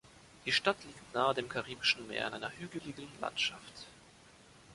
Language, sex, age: German, male, 19-29